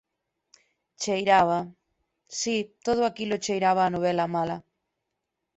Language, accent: Galician, Normativo (estándar)